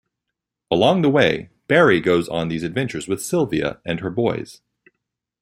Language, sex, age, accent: English, male, 50-59, United States English